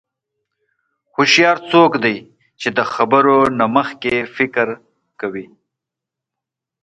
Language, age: Pashto, 40-49